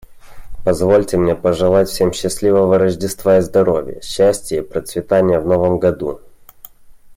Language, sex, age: Russian, male, 19-29